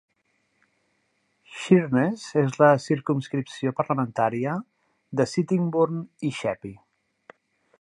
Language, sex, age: Catalan, male, 40-49